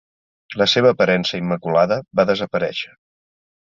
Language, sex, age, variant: Catalan, male, 50-59, Central